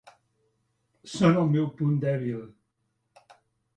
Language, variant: Catalan, Central